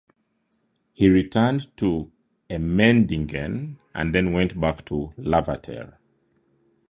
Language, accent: English, Ugandan english